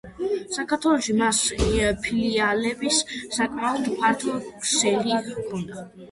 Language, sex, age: Georgian, female, under 19